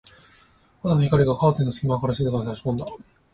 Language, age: Japanese, 30-39